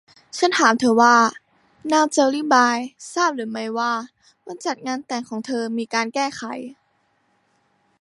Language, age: Thai, under 19